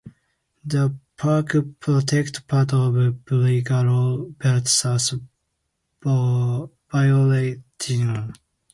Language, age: English, 19-29